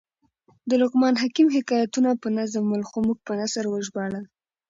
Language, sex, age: Pashto, female, 19-29